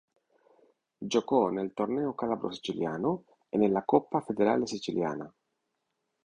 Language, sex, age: Italian, male, 50-59